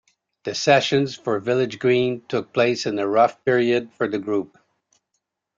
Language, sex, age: English, male, 50-59